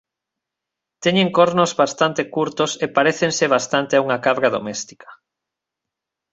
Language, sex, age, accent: Galician, male, 30-39, Normativo (estándar)